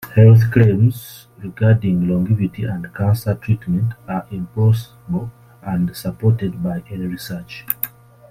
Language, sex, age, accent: English, male, 30-39, England English